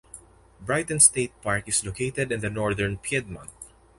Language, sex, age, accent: English, male, under 19, Filipino